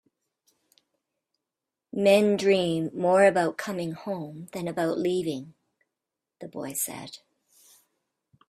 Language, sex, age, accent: English, female, 50-59, Canadian English